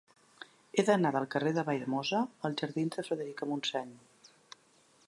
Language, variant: Catalan, Central